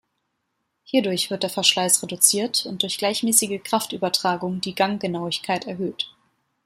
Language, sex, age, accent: German, female, 30-39, Deutschland Deutsch